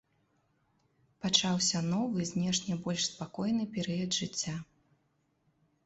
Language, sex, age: Belarusian, female, 30-39